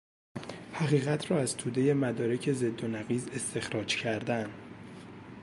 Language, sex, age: Persian, male, 19-29